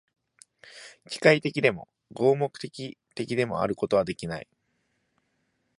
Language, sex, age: Japanese, male, 19-29